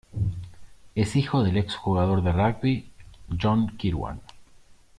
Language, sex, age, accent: Spanish, male, 30-39, Rioplatense: Argentina, Uruguay, este de Bolivia, Paraguay